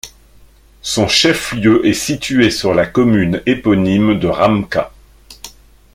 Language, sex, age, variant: French, male, 50-59, Français de métropole